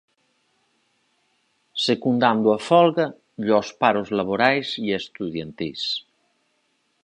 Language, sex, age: Galician, male, 40-49